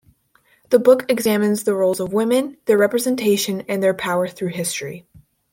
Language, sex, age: English, female, under 19